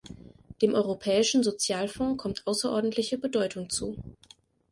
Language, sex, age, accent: German, female, 19-29, Deutschland Deutsch